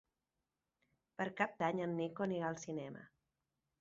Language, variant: Catalan, Central